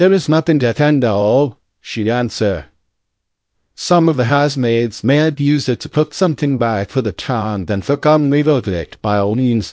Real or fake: fake